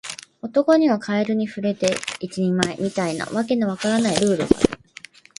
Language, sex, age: Japanese, female, 30-39